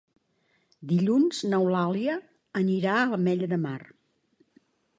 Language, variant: Catalan, Central